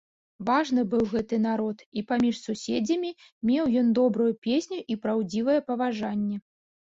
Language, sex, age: Belarusian, female, 30-39